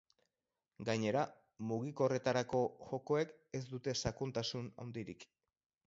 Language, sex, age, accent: Basque, male, 40-49, Erdialdekoa edo Nafarra (Gipuzkoa, Nafarroa)